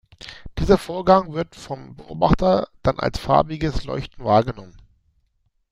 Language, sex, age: German, male, 30-39